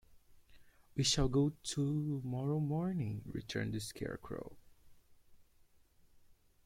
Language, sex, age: English, male, 30-39